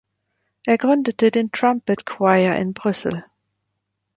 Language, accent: German, Deutschland Deutsch